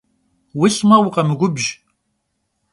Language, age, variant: Kabardian, 40-49, Адыгэбзэ (Къэбэрдей, Кирил, псоми зэдай)